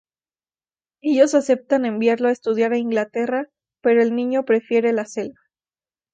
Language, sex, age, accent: Spanish, female, 19-29, México